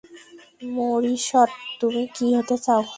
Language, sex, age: Bengali, female, 19-29